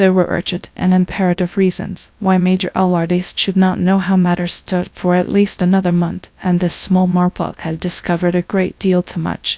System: TTS, GradTTS